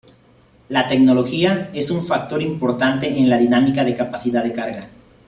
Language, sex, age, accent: Spanish, male, 30-39, México